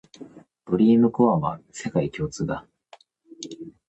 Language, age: Japanese, 19-29